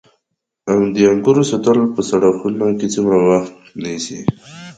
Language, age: Pashto, 19-29